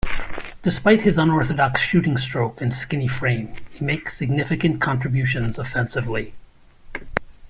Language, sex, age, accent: English, male, 50-59, United States English